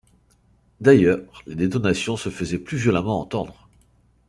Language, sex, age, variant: French, male, 30-39, Français de métropole